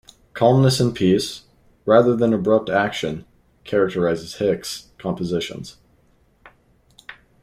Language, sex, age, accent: English, male, 19-29, United States English